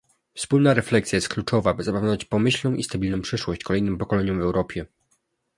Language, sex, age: Polish, male, 19-29